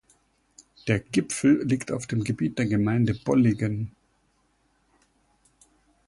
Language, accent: German, Deutschland Deutsch